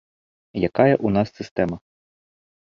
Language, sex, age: Belarusian, male, 19-29